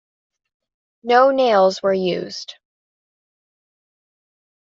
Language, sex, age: English, female, under 19